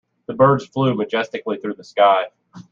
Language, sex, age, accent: English, male, 30-39, United States English